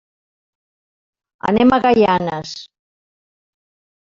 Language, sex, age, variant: Catalan, female, 60-69, Central